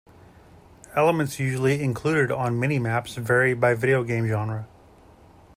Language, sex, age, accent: English, male, 40-49, United States English